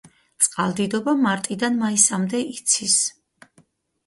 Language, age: Georgian, 40-49